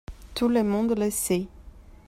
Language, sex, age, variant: French, female, 30-39, Français d'Europe